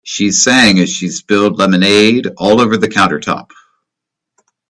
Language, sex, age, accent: English, male, 40-49, United States English